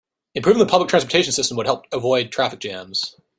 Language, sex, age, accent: English, male, 19-29, United States English